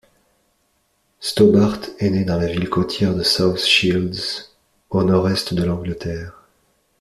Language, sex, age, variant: French, male, 30-39, Français de métropole